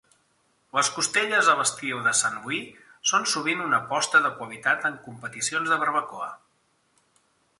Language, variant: Catalan, Central